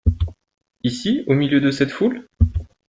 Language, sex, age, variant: French, male, 30-39, Français de métropole